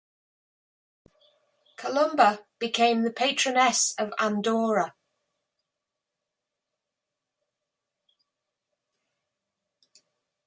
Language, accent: English, England English